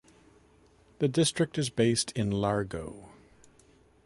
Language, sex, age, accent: English, male, 50-59, Canadian English